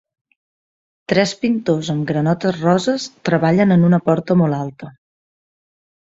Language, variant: Catalan, Central